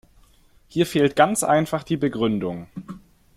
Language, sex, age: German, male, 19-29